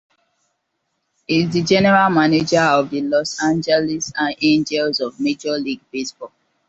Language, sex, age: English, female, 19-29